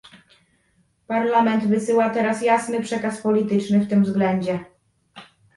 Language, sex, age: Polish, female, 19-29